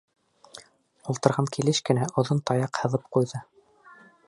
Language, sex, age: Bashkir, male, 30-39